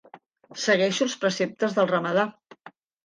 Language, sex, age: Catalan, female, 50-59